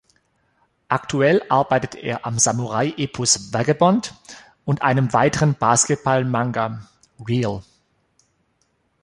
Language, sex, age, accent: German, male, 40-49, Deutschland Deutsch